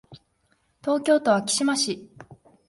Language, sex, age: Japanese, female, 19-29